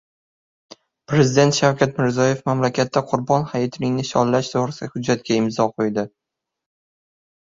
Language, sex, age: Uzbek, male, under 19